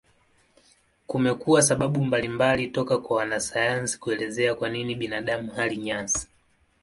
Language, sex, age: Swahili, male, 19-29